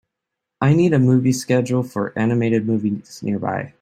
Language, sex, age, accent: English, male, 19-29, United States English